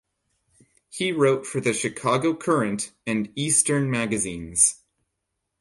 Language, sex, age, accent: English, male, 19-29, United States English